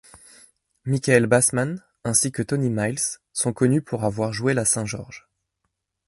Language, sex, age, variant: French, male, 30-39, Français de métropole